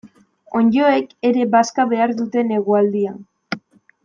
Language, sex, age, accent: Basque, female, 19-29, Mendebalekoa (Araba, Bizkaia, Gipuzkoako mendebaleko herri batzuk)